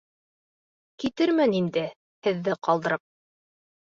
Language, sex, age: Bashkir, female, 30-39